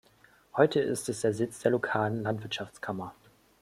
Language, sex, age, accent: German, male, 19-29, Deutschland Deutsch